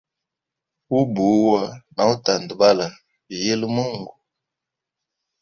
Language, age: Hemba, 19-29